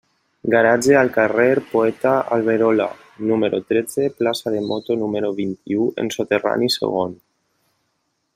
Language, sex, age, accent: Catalan, male, 19-29, valencià